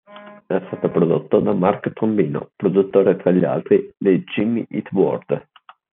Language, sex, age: Italian, male, under 19